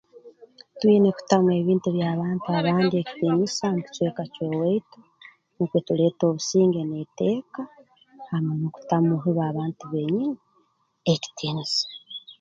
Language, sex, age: Tooro, female, 30-39